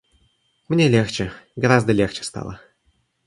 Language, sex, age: Russian, male, 19-29